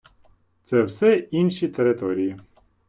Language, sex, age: Ukrainian, male, 30-39